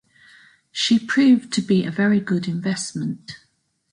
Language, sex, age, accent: English, female, 60-69, England English